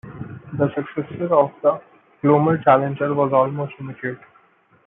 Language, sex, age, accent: English, male, 19-29, India and South Asia (India, Pakistan, Sri Lanka)